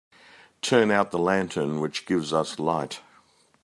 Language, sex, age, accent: English, male, 70-79, Australian English